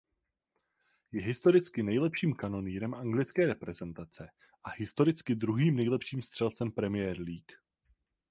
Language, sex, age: Czech, male, 19-29